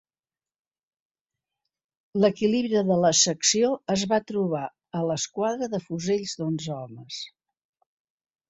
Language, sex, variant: Catalan, female, Central